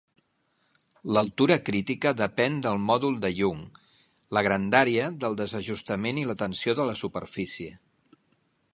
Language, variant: Catalan, Central